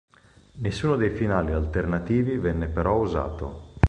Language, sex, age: Italian, male, 30-39